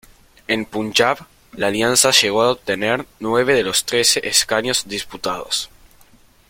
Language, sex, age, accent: Spanish, male, under 19, Rioplatense: Argentina, Uruguay, este de Bolivia, Paraguay